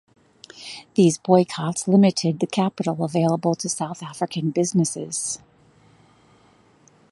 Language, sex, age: English, female, 40-49